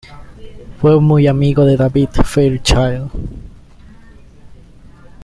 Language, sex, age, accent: Spanish, male, 19-29, Andino-Pacífico: Colombia, Perú, Ecuador, oeste de Bolivia y Venezuela andina